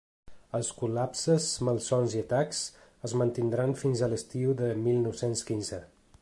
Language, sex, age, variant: Catalan, male, 30-39, Central